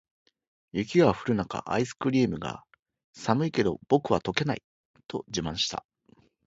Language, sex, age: Japanese, male, 40-49